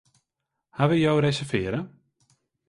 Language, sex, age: Western Frisian, male, 19-29